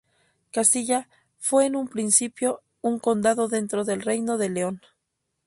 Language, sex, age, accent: Spanish, female, 30-39, México